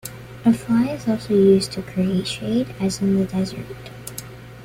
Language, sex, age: English, female, under 19